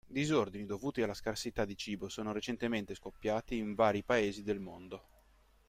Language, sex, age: Italian, male, 40-49